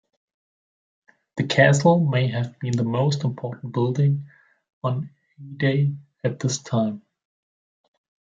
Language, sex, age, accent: English, male, 19-29, England English